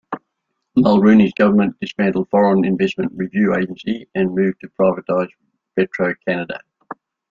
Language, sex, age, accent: English, male, 70-79, Australian English